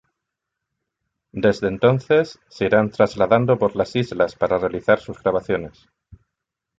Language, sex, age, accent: Spanish, male, 40-49, España: Sur peninsular (Andalucia, Extremadura, Murcia)